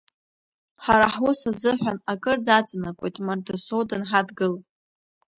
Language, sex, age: Abkhazian, female, under 19